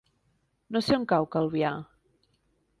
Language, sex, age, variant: Catalan, female, 19-29, Septentrional